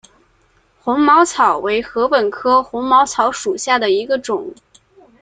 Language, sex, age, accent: Chinese, female, 19-29, 出生地：河南省